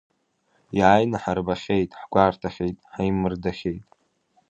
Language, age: Abkhazian, under 19